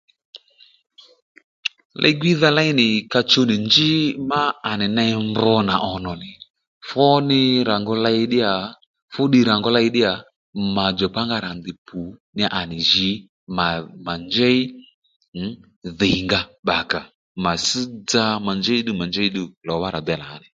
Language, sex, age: Lendu, male, 30-39